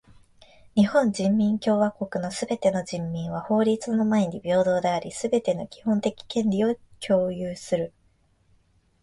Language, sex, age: Japanese, female, 19-29